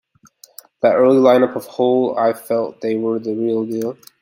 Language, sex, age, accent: English, male, 19-29, United States English